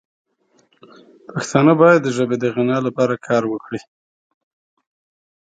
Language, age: Pashto, 40-49